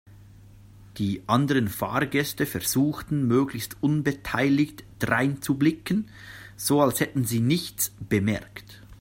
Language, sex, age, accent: German, male, 30-39, Schweizerdeutsch